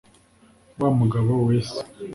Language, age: Kinyarwanda, 19-29